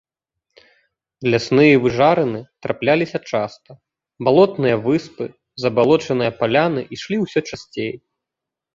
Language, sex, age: Belarusian, male, 30-39